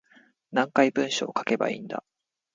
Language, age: Japanese, 30-39